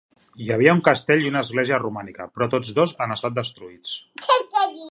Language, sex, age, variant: Catalan, male, 40-49, Central